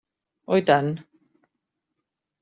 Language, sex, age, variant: Catalan, female, 50-59, Central